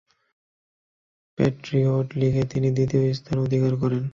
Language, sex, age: Bengali, male, 19-29